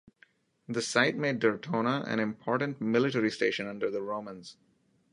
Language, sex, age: English, male, 19-29